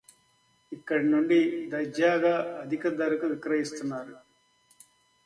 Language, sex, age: Telugu, male, 60-69